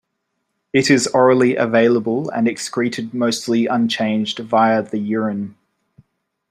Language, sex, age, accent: English, male, 19-29, Australian English